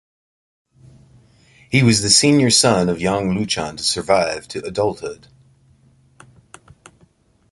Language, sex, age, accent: English, male, 40-49, United States English